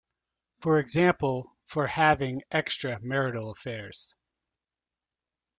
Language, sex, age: English, male, 30-39